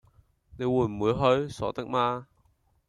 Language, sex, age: Cantonese, male, under 19